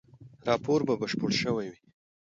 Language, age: Pashto, 19-29